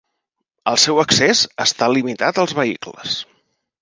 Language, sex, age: Catalan, male, 40-49